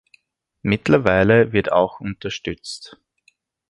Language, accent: German, Österreichisches Deutsch